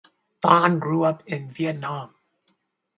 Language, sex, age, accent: English, male, 40-49, United States English